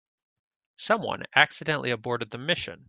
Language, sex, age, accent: English, male, 40-49, United States English